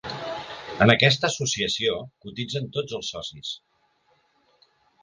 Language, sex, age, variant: Catalan, male, 50-59, Central